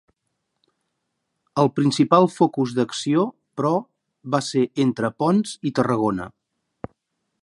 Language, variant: Catalan, Central